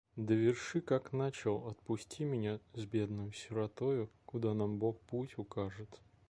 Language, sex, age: Russian, male, 30-39